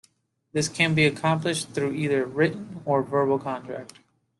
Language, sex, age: English, male, 19-29